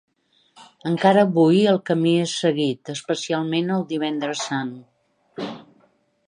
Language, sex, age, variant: Catalan, female, 60-69, Central